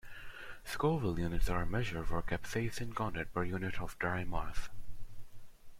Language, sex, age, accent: English, male, under 19, India and South Asia (India, Pakistan, Sri Lanka)